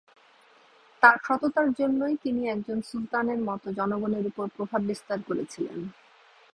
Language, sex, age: Bengali, female, 40-49